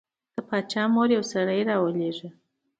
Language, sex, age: Pashto, female, 30-39